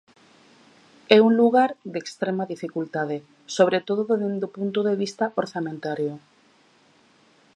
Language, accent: Galician, Atlántico (seseo e gheada)